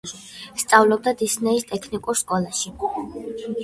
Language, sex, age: Georgian, female, under 19